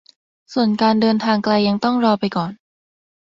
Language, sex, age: Thai, female, under 19